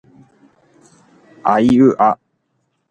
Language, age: Japanese, 19-29